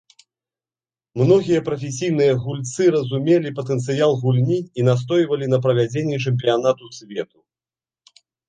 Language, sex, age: Belarusian, male, 30-39